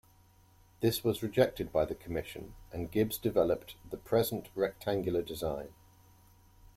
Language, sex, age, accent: English, male, 40-49, England English